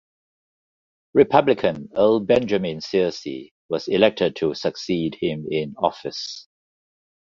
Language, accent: English, Singaporean English